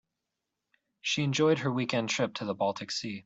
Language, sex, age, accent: English, male, 30-39, United States English